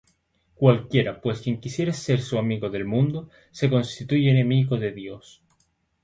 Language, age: Spanish, 19-29